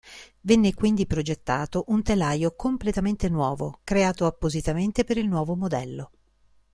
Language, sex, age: Italian, female, 50-59